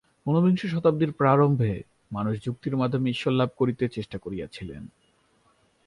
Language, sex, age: Bengali, male, 19-29